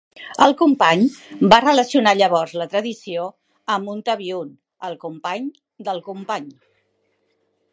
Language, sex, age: Catalan, female, 50-59